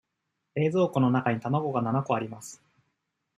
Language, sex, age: Japanese, male, 19-29